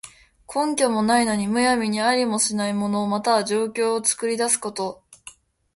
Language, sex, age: Japanese, female, under 19